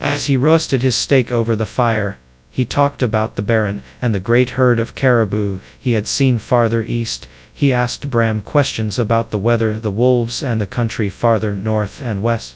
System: TTS, FastPitch